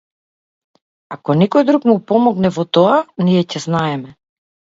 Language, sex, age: Macedonian, male, 19-29